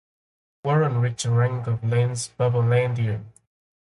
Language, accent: English, United States English